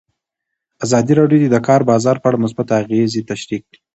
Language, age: Pashto, 19-29